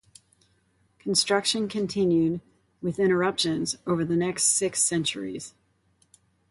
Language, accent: English, United States English